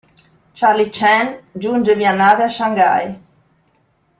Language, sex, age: Italian, female, 40-49